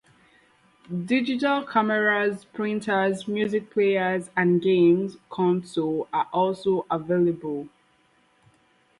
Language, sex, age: English, female, 19-29